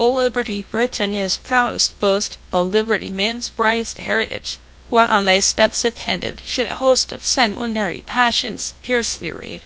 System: TTS, GlowTTS